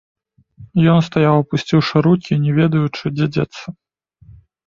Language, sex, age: Belarusian, male, 30-39